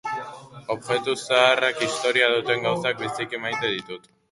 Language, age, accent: Basque, under 19, Erdialdekoa edo Nafarra (Gipuzkoa, Nafarroa)